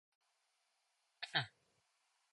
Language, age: Korean, 19-29